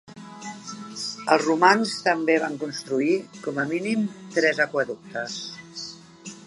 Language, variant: Catalan, Central